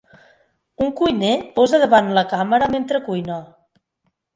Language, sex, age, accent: Catalan, female, 30-39, Oriental